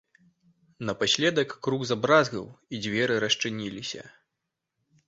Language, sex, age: Belarusian, male, 19-29